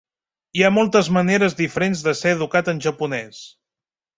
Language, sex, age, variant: Catalan, male, 30-39, Central